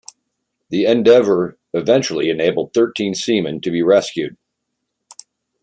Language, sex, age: English, male, 60-69